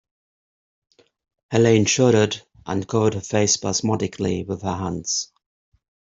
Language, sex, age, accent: English, male, 40-49, England English